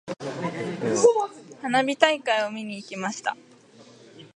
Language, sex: Japanese, female